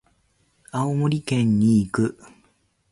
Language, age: Japanese, 50-59